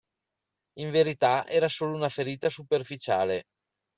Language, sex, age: Italian, male, 30-39